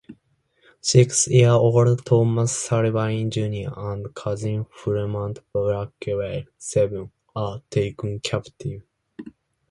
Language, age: English, 19-29